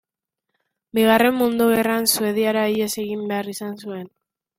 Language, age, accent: Basque, under 19, Mendebalekoa (Araba, Bizkaia, Gipuzkoako mendebaleko herri batzuk)